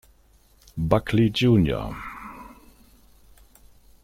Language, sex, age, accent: German, male, 60-69, Deutschland Deutsch